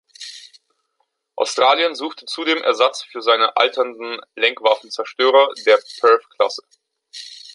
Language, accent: German, Deutschland Deutsch